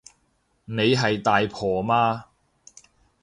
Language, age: Cantonese, 30-39